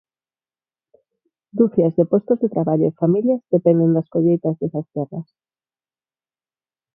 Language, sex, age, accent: Galician, female, 30-39, Neofalante